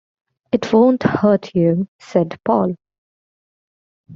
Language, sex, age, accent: English, female, 19-29, United States English